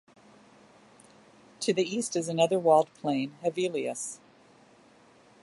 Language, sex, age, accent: English, female, 60-69, United States English